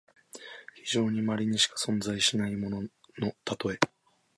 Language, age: Japanese, 19-29